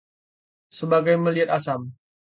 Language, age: Indonesian, 19-29